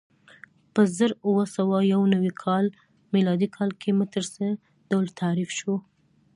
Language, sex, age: Pashto, female, 19-29